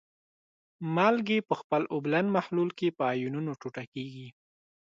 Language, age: Pashto, 19-29